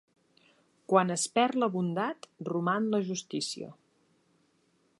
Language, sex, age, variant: Catalan, female, 30-39, Central